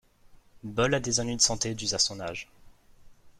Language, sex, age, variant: French, male, 19-29, Français de métropole